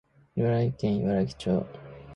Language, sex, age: Japanese, male, 19-29